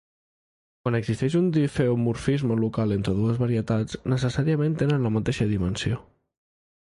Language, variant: Catalan, Central